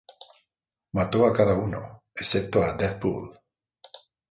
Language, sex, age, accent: Spanish, male, 50-59, Andino-Pacífico: Colombia, Perú, Ecuador, oeste de Bolivia y Venezuela andina